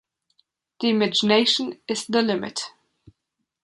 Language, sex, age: English, female, 19-29